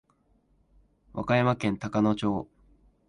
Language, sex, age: Japanese, male, 19-29